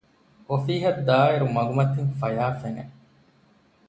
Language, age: Divehi, 30-39